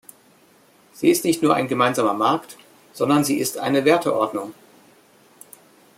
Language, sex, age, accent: German, male, 50-59, Deutschland Deutsch